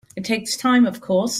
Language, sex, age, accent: English, female, 40-49, United States English